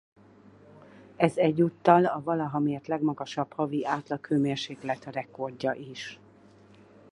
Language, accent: Hungarian, budapesti